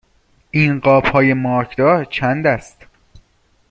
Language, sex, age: Persian, male, 19-29